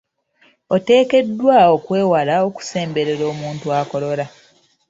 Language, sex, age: Ganda, female, 30-39